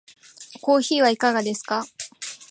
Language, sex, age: Japanese, female, 19-29